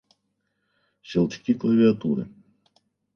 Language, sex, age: Russian, male, 40-49